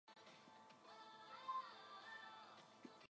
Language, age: English, under 19